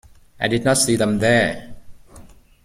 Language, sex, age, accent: English, male, 30-39, United States English